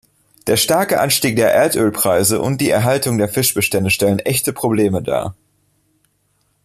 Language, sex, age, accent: German, male, 19-29, Deutschland Deutsch